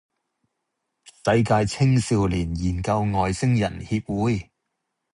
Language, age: Cantonese, 40-49